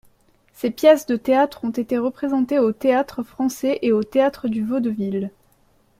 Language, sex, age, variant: French, female, 19-29, Français de métropole